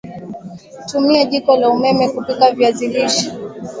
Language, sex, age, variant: Swahili, female, 19-29, Kiswahili Sanifu (EA)